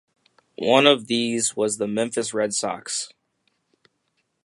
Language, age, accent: English, under 19, United States English